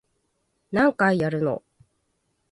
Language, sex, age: Japanese, female, 30-39